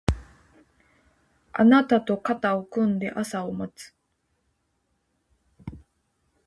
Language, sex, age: Japanese, female, 19-29